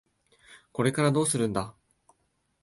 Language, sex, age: Japanese, male, 19-29